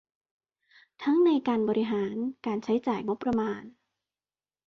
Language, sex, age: Thai, female, 19-29